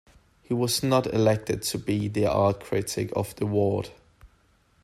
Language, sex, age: English, male, 19-29